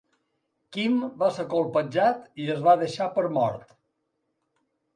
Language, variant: Catalan, Balear